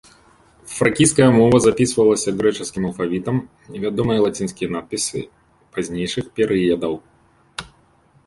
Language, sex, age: Belarusian, male, 40-49